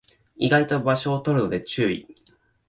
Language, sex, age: Japanese, male, 19-29